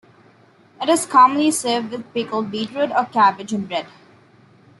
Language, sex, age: English, female, under 19